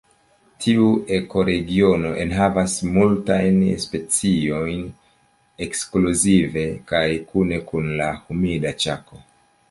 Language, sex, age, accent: Esperanto, male, 30-39, Internacia